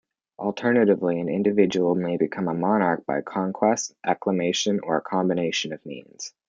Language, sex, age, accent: English, male, under 19, Canadian English